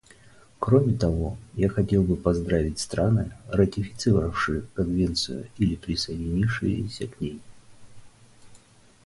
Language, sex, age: Russian, male, 40-49